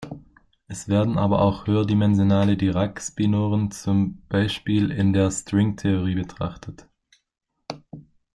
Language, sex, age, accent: German, male, 19-29, Deutschland Deutsch